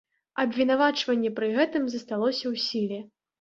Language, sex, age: Belarusian, female, 19-29